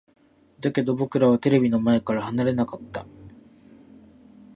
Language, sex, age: Japanese, male, 19-29